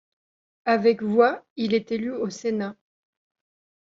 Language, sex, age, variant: French, female, 30-39, Français de métropole